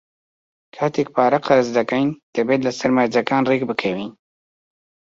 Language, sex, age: Central Kurdish, male, 19-29